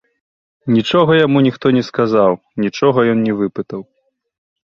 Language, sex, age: Belarusian, male, 19-29